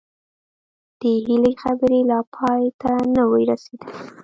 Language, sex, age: Pashto, female, 19-29